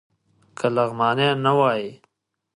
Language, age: Pashto, 30-39